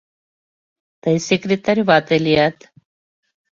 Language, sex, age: Mari, female, 40-49